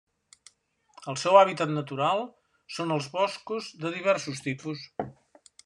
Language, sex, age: Catalan, male, 70-79